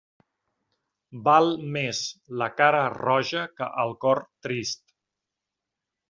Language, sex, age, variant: Catalan, male, 40-49, Central